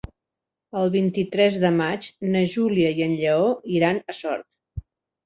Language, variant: Catalan, Central